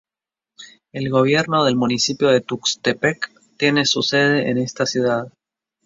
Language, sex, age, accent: Spanish, male, 19-29, Rioplatense: Argentina, Uruguay, este de Bolivia, Paraguay